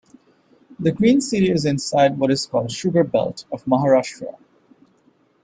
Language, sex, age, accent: English, male, 30-39, India and South Asia (India, Pakistan, Sri Lanka)